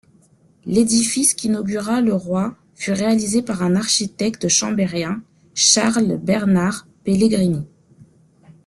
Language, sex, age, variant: French, female, 30-39, Français de métropole